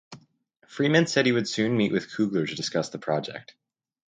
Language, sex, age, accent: English, male, under 19, United States English